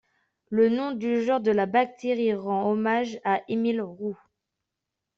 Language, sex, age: French, female, 19-29